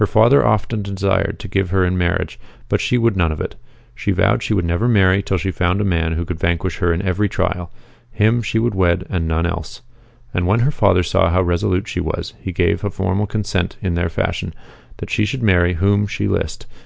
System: none